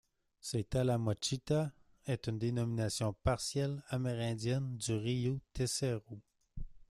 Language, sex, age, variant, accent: French, male, 19-29, Français d'Amérique du Nord, Français du Canada